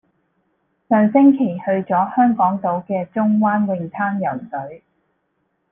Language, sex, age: Cantonese, female, 19-29